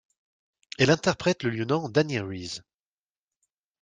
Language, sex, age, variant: French, male, 19-29, Français de métropole